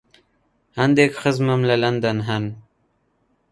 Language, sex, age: Central Kurdish, male, 19-29